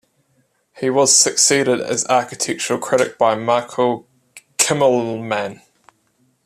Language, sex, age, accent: English, male, 19-29, New Zealand English